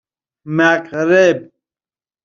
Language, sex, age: Persian, male, 30-39